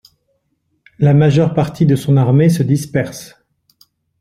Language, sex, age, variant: French, male, 40-49, Français de métropole